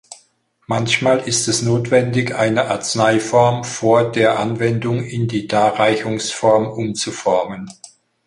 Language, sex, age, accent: German, male, 60-69, Deutschland Deutsch